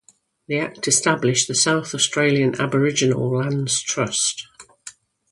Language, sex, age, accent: English, female, 50-59, England English